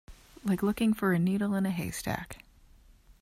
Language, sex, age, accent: English, female, 19-29, Canadian English